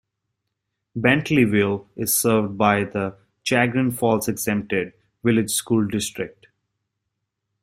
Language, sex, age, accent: English, male, 19-29, United States English